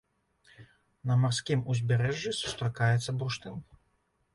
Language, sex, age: Belarusian, male, 30-39